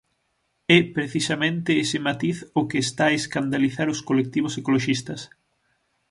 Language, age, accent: Galician, 19-29, Normativo (estándar)